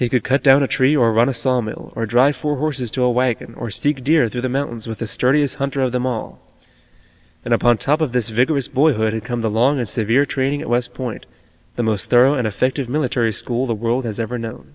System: none